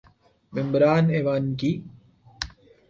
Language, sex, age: Urdu, male, 19-29